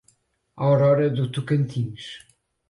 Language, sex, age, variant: Portuguese, male, 30-39, Portuguese (Portugal)